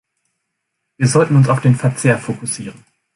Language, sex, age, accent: German, male, 19-29, Deutschland Deutsch